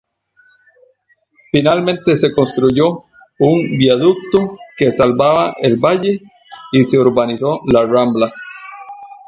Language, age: Spanish, 19-29